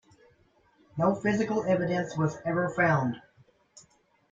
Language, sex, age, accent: English, male, 40-49, United States English